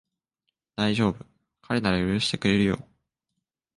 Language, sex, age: Japanese, male, 19-29